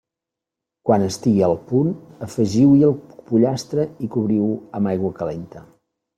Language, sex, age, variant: Catalan, male, 50-59, Central